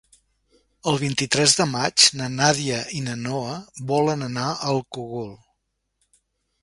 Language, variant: Catalan, Septentrional